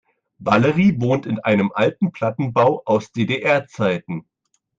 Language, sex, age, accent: German, male, 30-39, Deutschland Deutsch